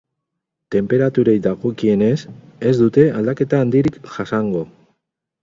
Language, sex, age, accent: Basque, male, 50-59, Mendebalekoa (Araba, Bizkaia, Gipuzkoako mendebaleko herri batzuk)